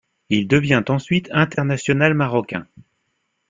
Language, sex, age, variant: French, male, 30-39, Français de métropole